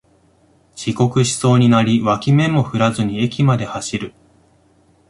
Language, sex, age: Japanese, male, 19-29